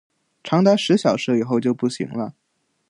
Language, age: Chinese, under 19